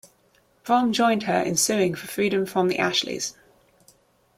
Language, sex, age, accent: English, female, 30-39, England English